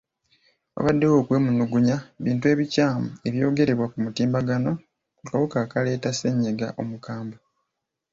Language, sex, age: Ganda, male, 19-29